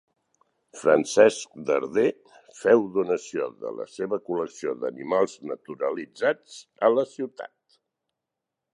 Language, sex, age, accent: Catalan, male, 60-69, Barceloní